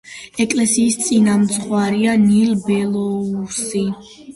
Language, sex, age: Georgian, female, 19-29